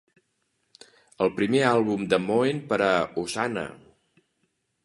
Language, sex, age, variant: Catalan, male, 60-69, Central